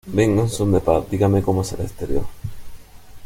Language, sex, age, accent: Spanish, male, 40-49, España: Sur peninsular (Andalucia, Extremadura, Murcia)